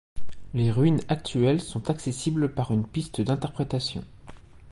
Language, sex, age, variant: French, male, 19-29, Français de métropole